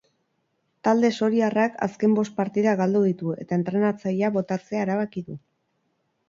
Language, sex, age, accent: Basque, female, 19-29, Mendebalekoa (Araba, Bizkaia, Gipuzkoako mendebaleko herri batzuk)